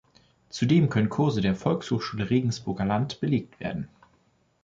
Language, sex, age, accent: German, male, 19-29, Deutschland Deutsch